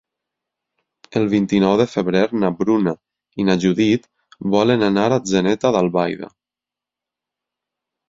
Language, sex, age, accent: Catalan, male, 30-39, valencià